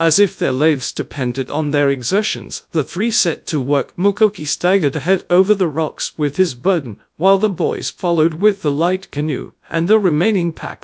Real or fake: fake